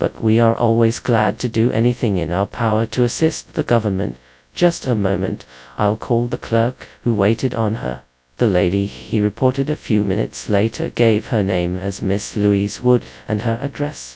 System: TTS, FastPitch